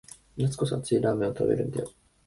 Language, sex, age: Japanese, male, 19-29